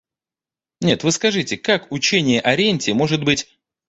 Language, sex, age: Russian, male, 30-39